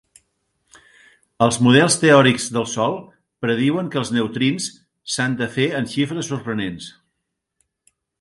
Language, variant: Catalan, Central